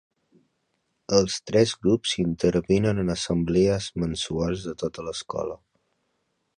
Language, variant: Catalan, Central